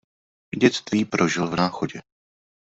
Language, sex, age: Czech, male, 30-39